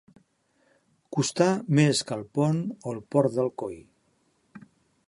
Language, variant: Catalan, Central